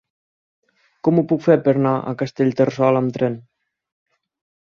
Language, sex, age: Catalan, male, 19-29